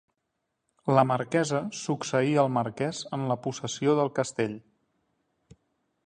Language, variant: Catalan, Central